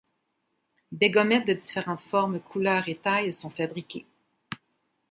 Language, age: French, 50-59